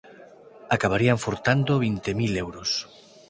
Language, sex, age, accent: Galician, male, 19-29, Normativo (estándar)